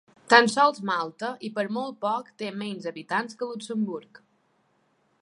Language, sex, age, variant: Catalan, female, 19-29, Balear